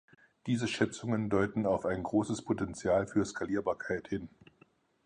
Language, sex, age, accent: German, male, 50-59, Deutschland Deutsch